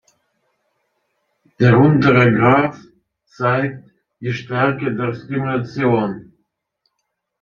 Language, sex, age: German, male, 30-39